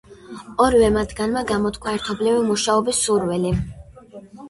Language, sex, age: Georgian, female, under 19